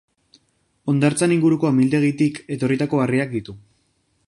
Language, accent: Basque, Erdialdekoa edo Nafarra (Gipuzkoa, Nafarroa)